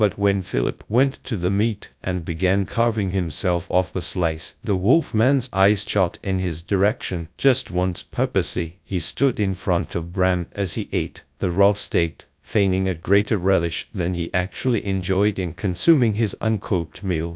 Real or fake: fake